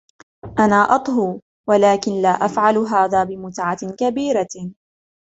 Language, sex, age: Arabic, female, 19-29